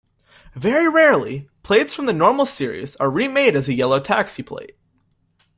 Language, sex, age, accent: English, male, under 19, United States English